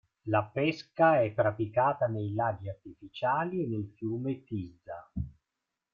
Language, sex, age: Italian, male, 50-59